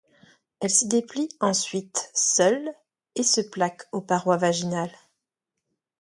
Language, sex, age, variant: French, female, 30-39, Français de métropole